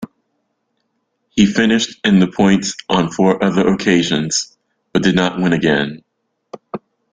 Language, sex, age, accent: English, male, 40-49, United States English